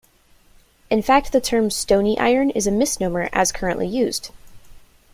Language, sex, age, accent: English, female, 19-29, United States English